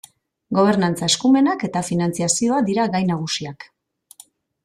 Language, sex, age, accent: Basque, female, 40-49, Mendebalekoa (Araba, Bizkaia, Gipuzkoako mendebaleko herri batzuk)